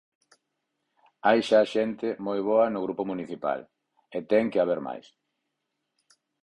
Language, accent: Galician, Central (gheada); Normativo (estándar)